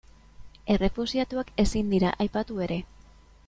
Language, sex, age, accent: Basque, female, 19-29, Mendebalekoa (Araba, Bizkaia, Gipuzkoako mendebaleko herri batzuk)